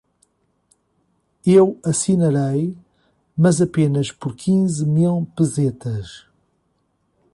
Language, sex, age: Portuguese, male, 40-49